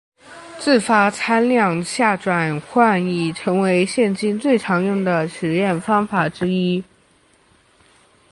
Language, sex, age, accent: Chinese, male, under 19, 出生地：江西省